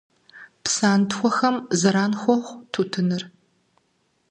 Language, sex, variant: Kabardian, female, Адыгэбзэ (Къэбэрдей, Кирил, псоми зэдай)